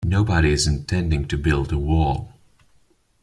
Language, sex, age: English, male, 19-29